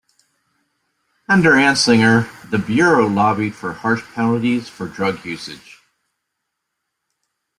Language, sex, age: English, male, 50-59